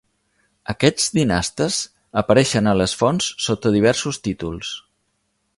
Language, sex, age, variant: Catalan, male, 50-59, Central